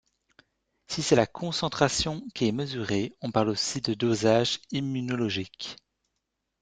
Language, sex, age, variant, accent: French, male, 19-29, Français d'Europe, Français de Belgique